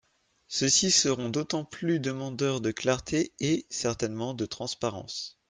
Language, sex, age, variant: French, male, 30-39, Français de métropole